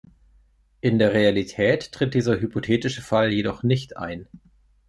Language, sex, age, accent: German, male, 40-49, Deutschland Deutsch